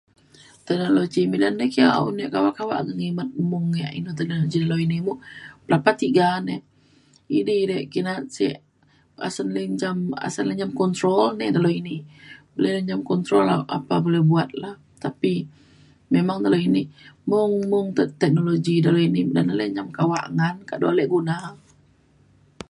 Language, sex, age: Mainstream Kenyah, female, 30-39